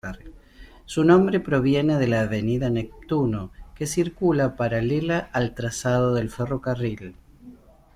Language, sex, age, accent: Spanish, male, 40-49, Rioplatense: Argentina, Uruguay, este de Bolivia, Paraguay